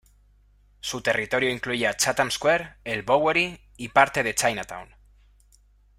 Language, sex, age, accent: Spanish, male, 30-39, España: Centro-Sur peninsular (Madrid, Toledo, Castilla-La Mancha)